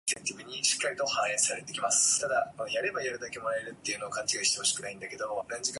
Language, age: English, 19-29